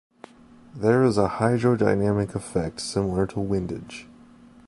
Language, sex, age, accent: English, male, 19-29, United States English